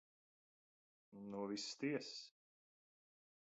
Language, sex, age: Latvian, male, 30-39